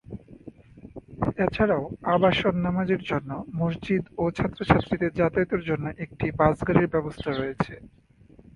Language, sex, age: Bengali, male, 19-29